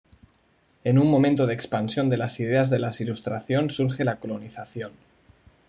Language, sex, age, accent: Spanish, male, 19-29, España: Norte peninsular (Asturias, Castilla y León, Cantabria, País Vasco, Navarra, Aragón, La Rioja, Guadalajara, Cuenca)